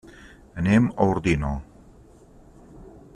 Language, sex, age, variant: Catalan, male, 50-59, Central